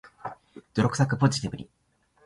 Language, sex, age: Japanese, male, 19-29